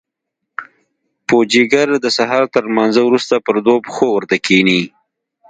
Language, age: Pashto, 30-39